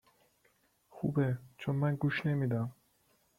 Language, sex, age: Persian, male, 30-39